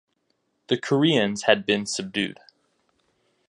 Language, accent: English, United States English